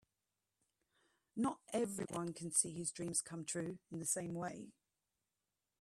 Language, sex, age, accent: English, female, 30-39, England English